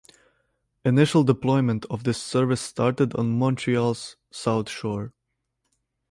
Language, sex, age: English, male, under 19